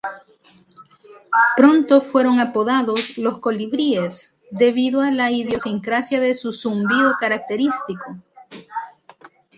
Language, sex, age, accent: Spanish, female, 19-29, América central